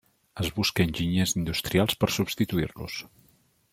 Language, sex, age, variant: Catalan, male, 40-49, Central